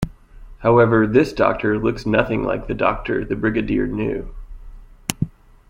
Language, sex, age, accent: English, male, 19-29, United States English